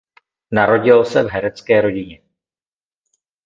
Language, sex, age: Czech, male, 30-39